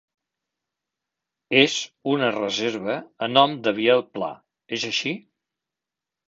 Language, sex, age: Catalan, male, 60-69